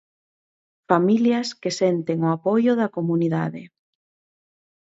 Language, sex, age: Galician, female, 40-49